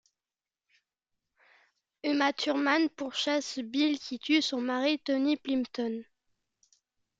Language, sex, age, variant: French, female, under 19, Français de métropole